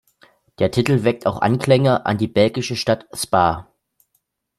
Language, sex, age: German, male, 30-39